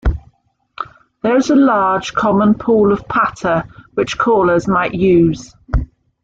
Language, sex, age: English, female, 50-59